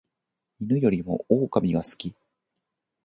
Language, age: Japanese, 40-49